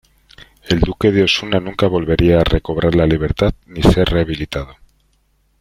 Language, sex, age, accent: Spanish, male, 40-49, España: Centro-Sur peninsular (Madrid, Toledo, Castilla-La Mancha)